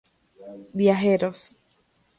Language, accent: Spanish, Andino-Pacífico: Colombia, Perú, Ecuador, oeste de Bolivia y Venezuela andina